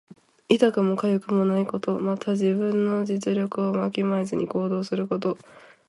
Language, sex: Japanese, female